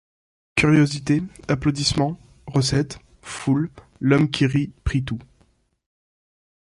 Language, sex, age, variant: French, male, under 19, Français de métropole